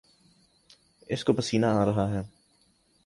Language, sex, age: Urdu, male, 19-29